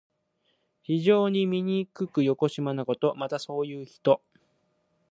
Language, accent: Japanese, 日本人